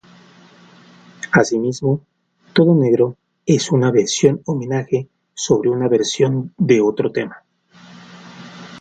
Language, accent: Spanish, México